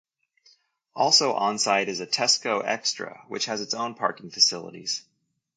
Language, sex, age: English, male, 30-39